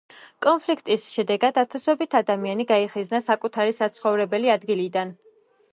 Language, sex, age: Georgian, female, 19-29